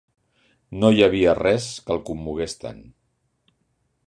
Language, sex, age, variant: Catalan, male, 60-69, Central